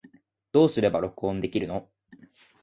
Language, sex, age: Japanese, male, 19-29